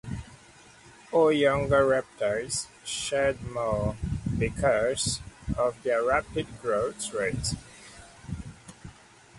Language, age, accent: English, 19-29, United States English